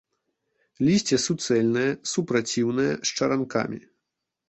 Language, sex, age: Belarusian, male, 19-29